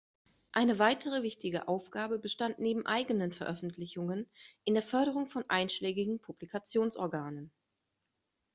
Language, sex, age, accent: German, female, 30-39, Deutschland Deutsch